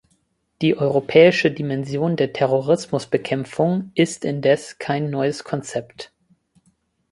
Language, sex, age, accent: German, male, 19-29, Deutschland Deutsch